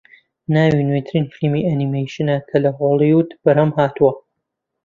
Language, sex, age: Central Kurdish, male, 19-29